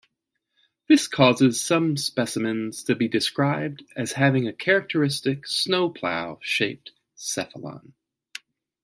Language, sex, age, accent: English, male, 40-49, United States English